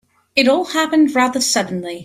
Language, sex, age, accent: English, female, 40-49, United States English